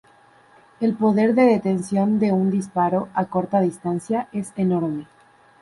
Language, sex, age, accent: Spanish, female, under 19, México